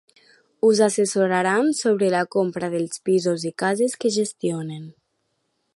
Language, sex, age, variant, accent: Catalan, female, 19-29, Nord-Occidental, central